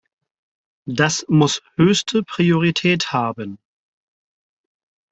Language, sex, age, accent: German, male, 30-39, Deutschland Deutsch